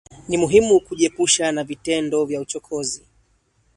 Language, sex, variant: Swahili, male, Kiswahili cha Bara ya Tanzania